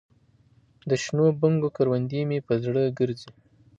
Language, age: Pashto, 30-39